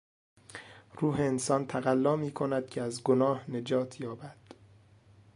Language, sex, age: Persian, male, 19-29